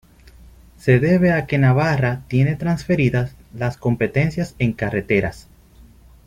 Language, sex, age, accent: Spanish, male, 19-29, Caribe: Cuba, Venezuela, Puerto Rico, República Dominicana, Panamá, Colombia caribeña, México caribeño, Costa del golfo de México